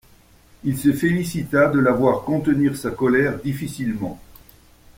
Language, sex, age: French, male, 70-79